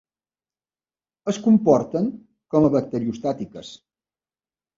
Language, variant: Catalan, Balear